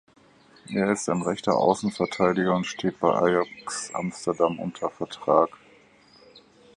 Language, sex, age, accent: German, male, 50-59, Deutschland Deutsch